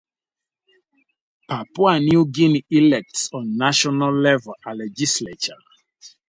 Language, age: English, 40-49